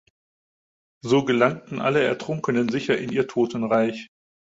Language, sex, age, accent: German, male, 50-59, Deutschland Deutsch